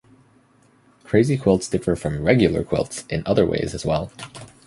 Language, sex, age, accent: English, male, 19-29, Canadian English